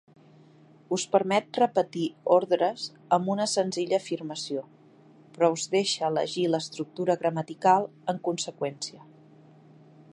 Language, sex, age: Catalan, female, 40-49